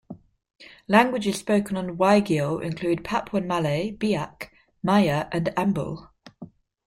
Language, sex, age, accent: English, female, 19-29, England English